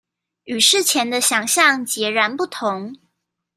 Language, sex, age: Chinese, female, 19-29